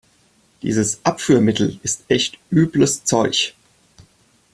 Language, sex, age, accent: German, male, 30-39, Deutschland Deutsch